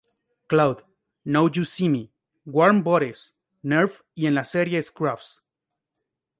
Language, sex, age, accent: Spanish, male, 19-29, México